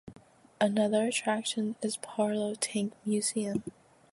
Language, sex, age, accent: English, female, under 19, United States English